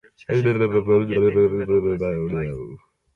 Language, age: English, 19-29